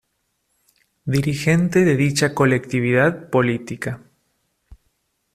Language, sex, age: Spanish, male, 30-39